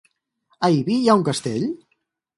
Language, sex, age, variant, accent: Catalan, male, 30-39, Central, central